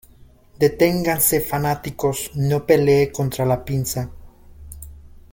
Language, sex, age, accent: Spanish, male, 30-39, México